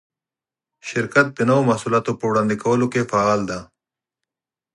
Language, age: Pashto, 30-39